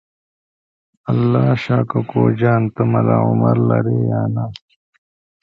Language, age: Pashto, 19-29